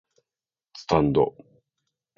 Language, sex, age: Japanese, male, 40-49